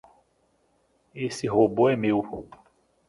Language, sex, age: Portuguese, male, 30-39